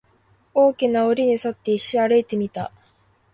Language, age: Japanese, 19-29